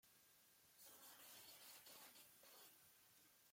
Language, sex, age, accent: Spanish, female, 30-39, Caribe: Cuba, Venezuela, Puerto Rico, República Dominicana, Panamá, Colombia caribeña, México caribeño, Costa del golfo de México